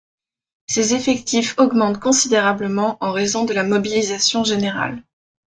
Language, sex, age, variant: French, female, 19-29, Français de métropole